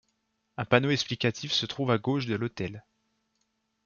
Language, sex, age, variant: French, male, 19-29, Français de métropole